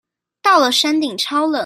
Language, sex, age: Chinese, female, 19-29